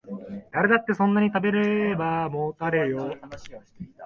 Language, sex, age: Japanese, male, 19-29